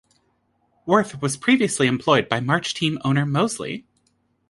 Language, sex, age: English, female, 30-39